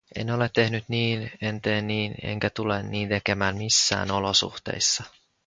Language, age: Finnish, 19-29